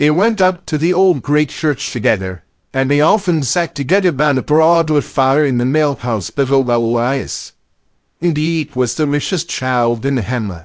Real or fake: fake